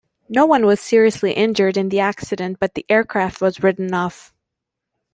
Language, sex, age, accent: English, female, 30-39, Canadian English